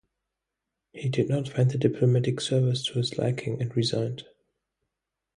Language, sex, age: English, male, 19-29